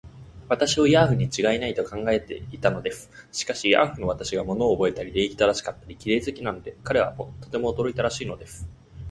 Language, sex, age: Japanese, male, under 19